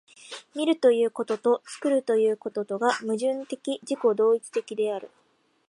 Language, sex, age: Japanese, female, 19-29